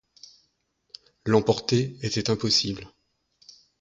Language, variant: French, Français de métropole